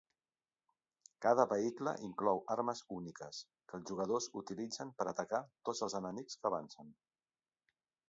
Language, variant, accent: Catalan, Central, central